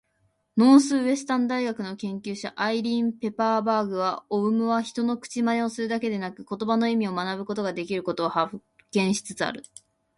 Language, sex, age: Japanese, female, 19-29